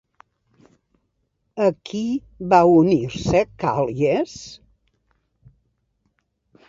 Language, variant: Catalan, Central